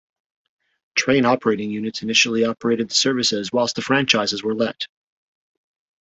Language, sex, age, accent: English, male, 30-39, Canadian English